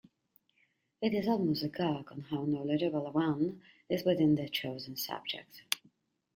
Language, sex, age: English, female, 40-49